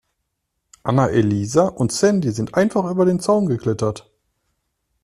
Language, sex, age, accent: German, male, 30-39, Deutschland Deutsch